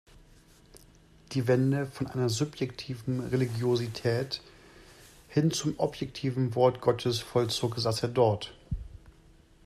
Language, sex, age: German, male, 30-39